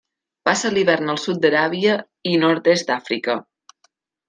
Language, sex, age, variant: Catalan, female, 19-29, Central